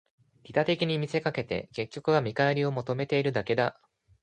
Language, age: Japanese, 19-29